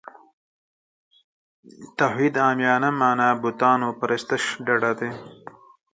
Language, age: Pashto, 30-39